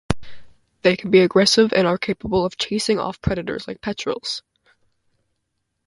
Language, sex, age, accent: English, female, under 19, United States English